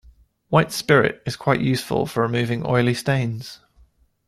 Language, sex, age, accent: English, male, 30-39, England English